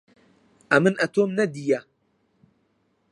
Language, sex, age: Central Kurdish, male, 19-29